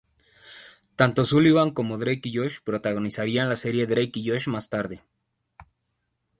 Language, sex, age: Spanish, male, 30-39